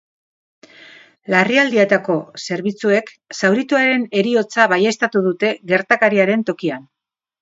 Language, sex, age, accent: Basque, female, 50-59, Mendebalekoa (Araba, Bizkaia, Gipuzkoako mendebaleko herri batzuk)